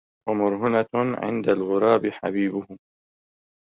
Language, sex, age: Arabic, male, 40-49